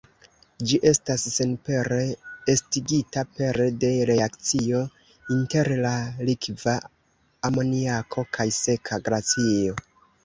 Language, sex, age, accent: Esperanto, male, 19-29, Internacia